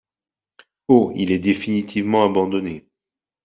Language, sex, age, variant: French, male, 30-39, Français de métropole